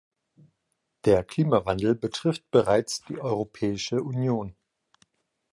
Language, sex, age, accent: German, male, 19-29, Deutschland Deutsch